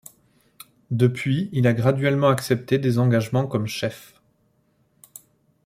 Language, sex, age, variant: French, male, 30-39, Français de métropole